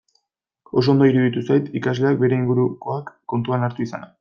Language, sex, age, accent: Basque, male, 19-29, Erdialdekoa edo Nafarra (Gipuzkoa, Nafarroa)